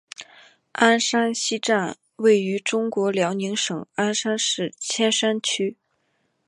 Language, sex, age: Chinese, female, 19-29